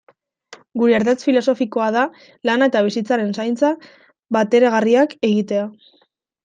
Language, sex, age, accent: Basque, female, 19-29, Mendebalekoa (Araba, Bizkaia, Gipuzkoako mendebaleko herri batzuk)